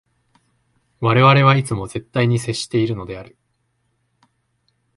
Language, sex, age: Japanese, male, 19-29